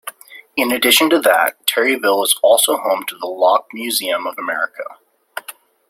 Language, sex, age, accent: English, male, 19-29, United States English